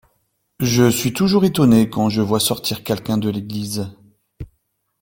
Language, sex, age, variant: French, male, 50-59, Français de métropole